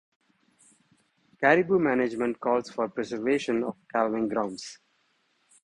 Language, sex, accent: English, male, India and South Asia (India, Pakistan, Sri Lanka)